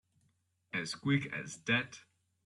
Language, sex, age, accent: English, male, 19-29, West Indies and Bermuda (Bahamas, Bermuda, Jamaica, Trinidad)